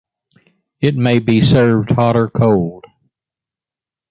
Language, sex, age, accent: English, male, 70-79, United States English